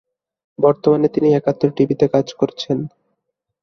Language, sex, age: Bengali, male, 19-29